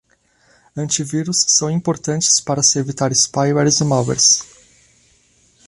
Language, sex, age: Portuguese, male, 30-39